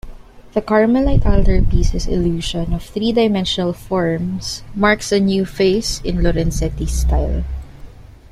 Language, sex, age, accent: English, female, 19-29, Filipino